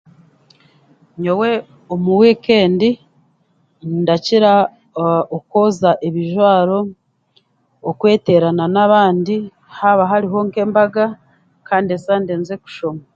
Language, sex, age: Chiga, female, 40-49